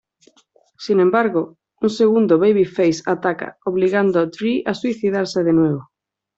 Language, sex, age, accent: Spanish, female, 30-39, España: Sur peninsular (Andalucia, Extremadura, Murcia)